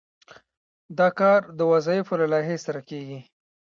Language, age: Pashto, 19-29